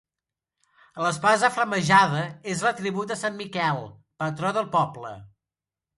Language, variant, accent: Catalan, Central, central